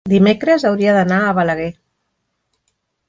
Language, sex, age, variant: Catalan, female, 60-69, Central